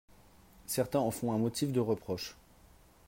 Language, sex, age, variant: French, male, 30-39, Français de métropole